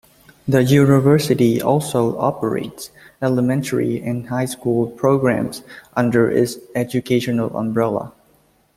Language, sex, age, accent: English, male, 19-29, United States English